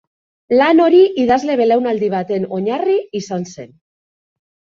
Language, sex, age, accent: Basque, female, 50-59, Mendebalekoa (Araba, Bizkaia, Gipuzkoako mendebaleko herri batzuk)